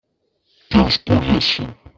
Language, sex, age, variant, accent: French, male, under 19, Français d'Europe, Français de Belgique